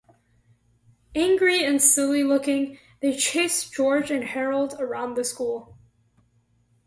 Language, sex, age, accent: English, female, under 19, United States English